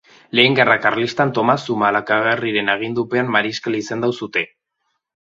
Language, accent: Basque, Erdialdekoa edo Nafarra (Gipuzkoa, Nafarroa)